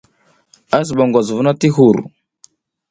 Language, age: South Giziga, 30-39